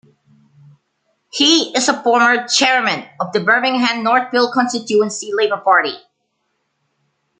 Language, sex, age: English, male, 19-29